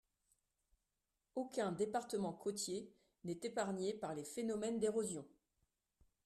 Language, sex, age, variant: French, female, 40-49, Français de métropole